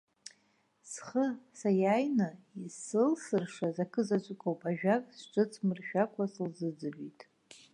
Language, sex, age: Abkhazian, female, 50-59